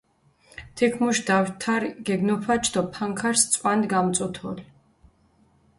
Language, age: Mingrelian, 40-49